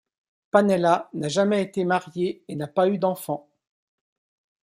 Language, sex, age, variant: French, male, 50-59, Français de métropole